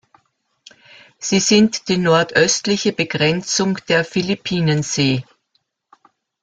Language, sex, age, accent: German, female, 70-79, Österreichisches Deutsch